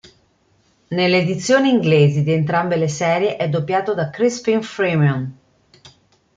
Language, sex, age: Italian, female, 50-59